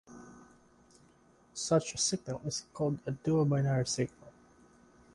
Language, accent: English, Filipino